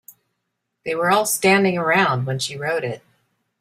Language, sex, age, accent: English, male, 50-59, United States English